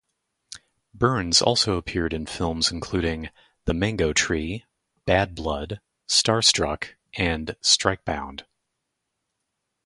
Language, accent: English, United States English